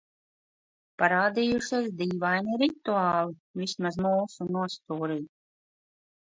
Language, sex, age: Latvian, female, 40-49